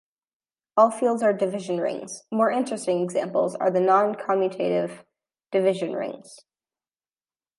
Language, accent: English, United States English